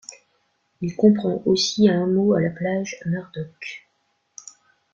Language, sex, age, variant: French, female, 40-49, Français de métropole